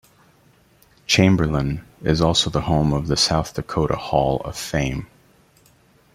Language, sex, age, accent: English, male, 30-39, Canadian English